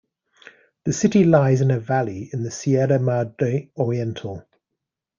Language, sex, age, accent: English, male, 50-59, England English